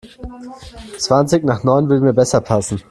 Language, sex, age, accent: German, male, 19-29, Deutschland Deutsch